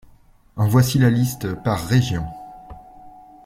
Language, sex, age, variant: French, male, 40-49, Français de métropole